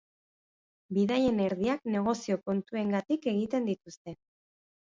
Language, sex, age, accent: Basque, female, 30-39, Batua